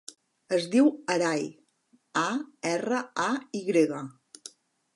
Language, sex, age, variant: Catalan, female, 40-49, Central